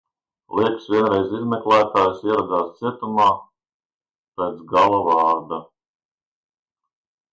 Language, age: Latvian, 40-49